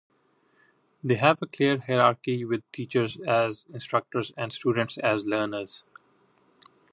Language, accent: English, India and South Asia (India, Pakistan, Sri Lanka)